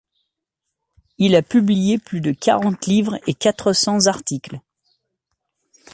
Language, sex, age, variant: French, male, 30-39, Français de métropole